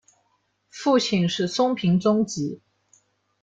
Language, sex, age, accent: Chinese, female, 19-29, 出生地：上海市